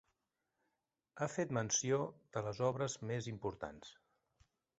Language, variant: Catalan, Central